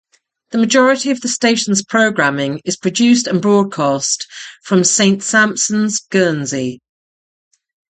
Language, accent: English, England English